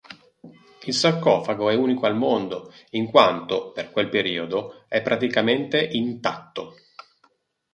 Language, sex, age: Italian, male, 40-49